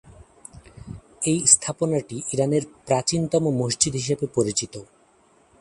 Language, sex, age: Bengali, male, 30-39